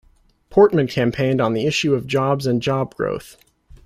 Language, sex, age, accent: English, male, 19-29, United States English